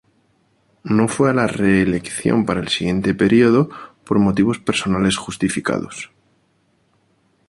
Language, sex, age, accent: Spanish, male, 30-39, España: Centro-Sur peninsular (Madrid, Toledo, Castilla-La Mancha)